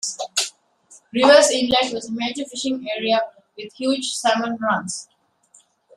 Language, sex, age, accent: English, female, 19-29, England English